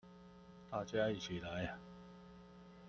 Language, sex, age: Chinese, male, 40-49